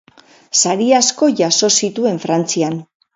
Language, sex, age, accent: Basque, female, 40-49, Mendebalekoa (Araba, Bizkaia, Gipuzkoako mendebaleko herri batzuk)